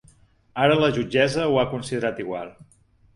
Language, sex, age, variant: Catalan, male, 50-59, Septentrional